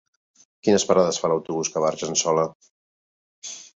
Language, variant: Catalan, Central